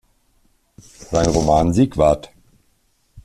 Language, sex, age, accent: German, male, 40-49, Deutschland Deutsch